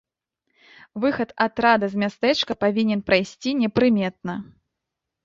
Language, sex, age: Belarusian, female, 19-29